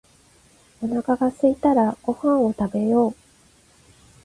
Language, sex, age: Japanese, female, 30-39